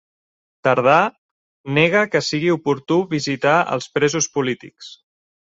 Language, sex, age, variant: Catalan, male, 19-29, Central